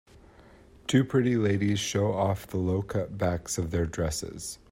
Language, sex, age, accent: English, male, 30-39, United States English